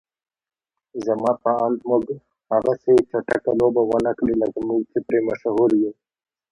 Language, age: Pashto, 19-29